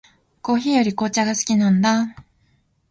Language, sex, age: Japanese, female, 19-29